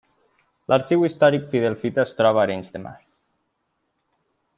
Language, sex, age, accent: Catalan, male, under 19, valencià